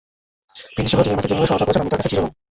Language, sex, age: Bengali, male, 19-29